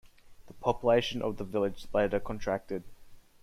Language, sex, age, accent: English, male, 19-29, Australian English